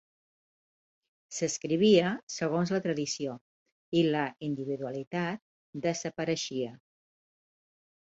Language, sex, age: Catalan, female, 60-69